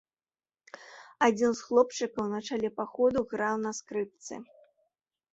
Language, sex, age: Belarusian, female, 30-39